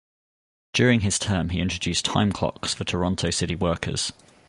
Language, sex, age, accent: English, male, 30-39, England English